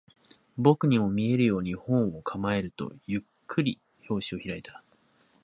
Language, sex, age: Japanese, male, 19-29